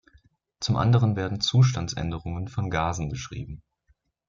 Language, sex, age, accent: German, male, 19-29, Deutschland Deutsch